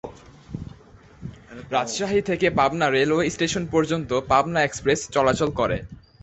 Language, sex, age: Bengali, male, under 19